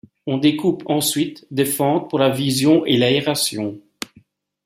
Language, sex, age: French, male, 50-59